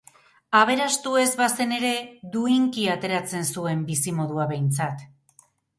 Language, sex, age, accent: Basque, female, 40-49, Erdialdekoa edo Nafarra (Gipuzkoa, Nafarroa)